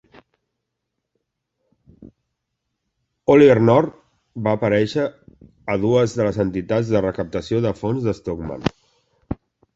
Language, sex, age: Catalan, male, 50-59